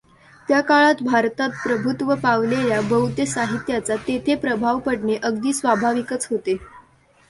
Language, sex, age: Marathi, female, under 19